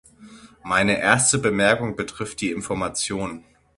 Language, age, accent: German, 30-39, Deutschland Deutsch